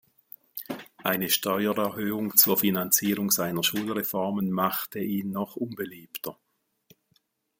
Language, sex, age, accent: German, male, 60-69, Schweizerdeutsch